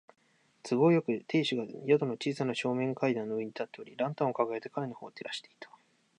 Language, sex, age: Japanese, male, 19-29